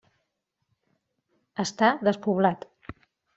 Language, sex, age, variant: Catalan, female, 50-59, Central